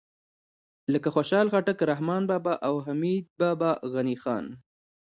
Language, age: Pashto, 19-29